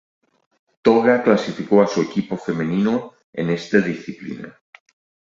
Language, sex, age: Spanish, male, 50-59